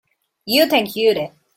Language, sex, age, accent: English, female, 19-29, India and South Asia (India, Pakistan, Sri Lanka)